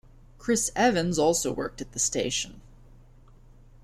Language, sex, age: English, female, 19-29